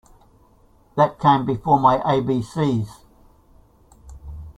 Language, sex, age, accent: English, male, 70-79, Australian English